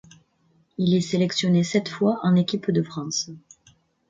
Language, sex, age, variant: French, female, 30-39, Français de métropole